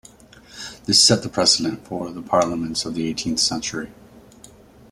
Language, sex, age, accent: English, male, 30-39, United States English